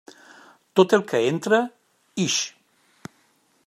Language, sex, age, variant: Catalan, male, 50-59, Central